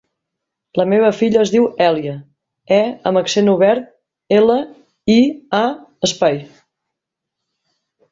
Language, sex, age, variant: Catalan, female, 40-49, Central